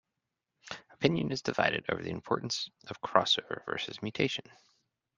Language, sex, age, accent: English, male, 30-39, United States English